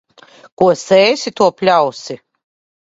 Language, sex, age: Latvian, female, 40-49